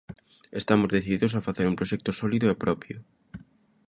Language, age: Galician, 19-29